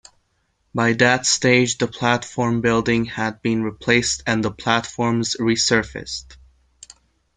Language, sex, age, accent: English, male, under 19, United States English